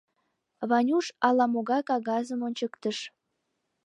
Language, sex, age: Mari, female, under 19